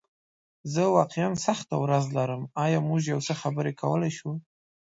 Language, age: Pashto, 19-29